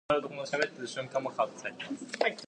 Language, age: English, 19-29